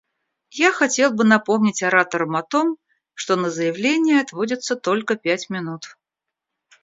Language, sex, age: Russian, female, 50-59